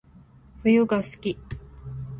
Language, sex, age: Japanese, female, 19-29